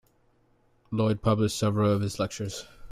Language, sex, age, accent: English, male, 19-29, United States English